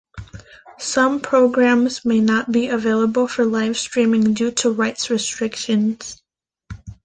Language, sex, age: English, female, under 19